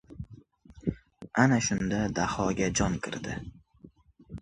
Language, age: Uzbek, 19-29